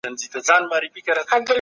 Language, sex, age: Pashto, female, 19-29